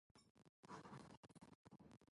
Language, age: English, 19-29